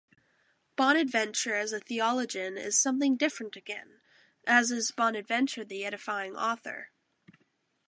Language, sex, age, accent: English, female, under 19, United States English